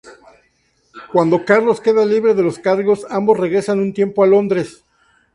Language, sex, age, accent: Spanish, male, 50-59, México